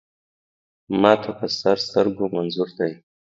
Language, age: Pashto, 30-39